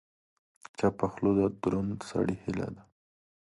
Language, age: Pashto, 19-29